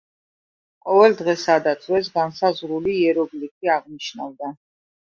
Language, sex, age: Georgian, female, 40-49